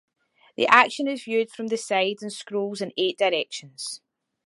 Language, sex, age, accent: English, female, 40-49, Scottish English